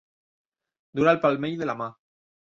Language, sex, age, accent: Catalan, male, 19-29, valencià